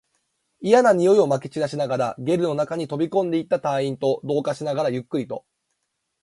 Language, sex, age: Japanese, male, 19-29